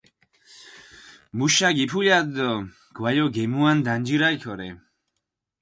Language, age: Mingrelian, 19-29